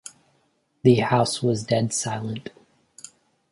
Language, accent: English, United States English